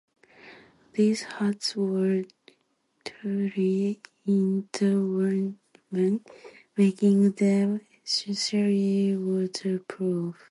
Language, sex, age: English, female, 19-29